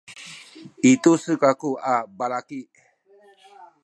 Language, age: Sakizaya, 60-69